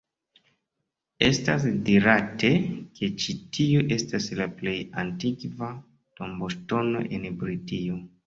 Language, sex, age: Esperanto, male, 30-39